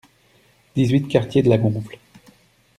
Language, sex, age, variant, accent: French, male, 30-39, Français d'Europe, Français de Belgique